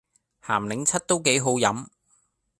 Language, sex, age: Cantonese, male, 19-29